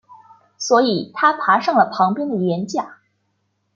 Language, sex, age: Chinese, female, 19-29